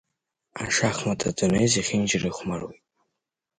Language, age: Abkhazian, under 19